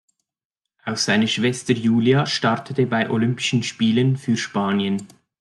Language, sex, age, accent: German, male, 30-39, Schweizerdeutsch